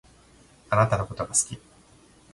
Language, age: Japanese, 30-39